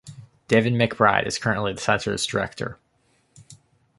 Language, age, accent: English, 19-29, United States English